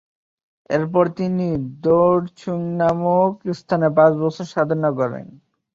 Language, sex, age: Bengali, male, 19-29